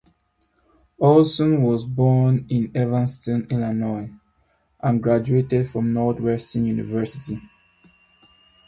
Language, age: English, 19-29